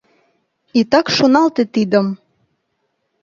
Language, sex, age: Mari, female, 19-29